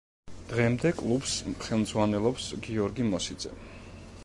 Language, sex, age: Georgian, male, 30-39